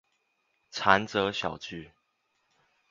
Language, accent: Chinese, 出生地：桃園市